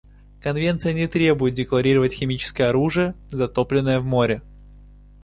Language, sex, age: Russian, male, 19-29